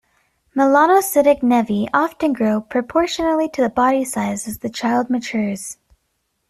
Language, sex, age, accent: English, female, 19-29, United States English